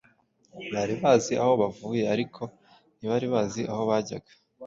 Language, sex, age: Kinyarwanda, male, 19-29